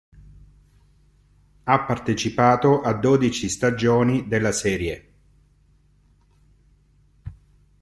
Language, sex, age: Italian, male, 50-59